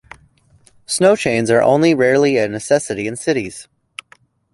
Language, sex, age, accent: English, male, 19-29, United States English